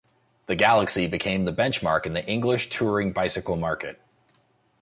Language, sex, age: English, male, 19-29